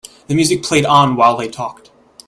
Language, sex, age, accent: English, male, 19-29, United States English